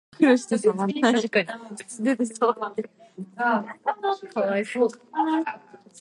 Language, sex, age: Tatar, female, under 19